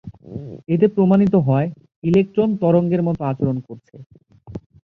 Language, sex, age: Bengali, male, 19-29